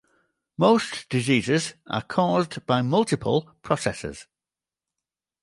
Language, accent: English, England English